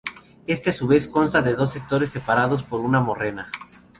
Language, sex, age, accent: Spanish, male, 19-29, México